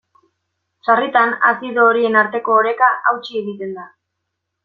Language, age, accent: Basque, 19-29, Mendebalekoa (Araba, Bizkaia, Gipuzkoako mendebaleko herri batzuk)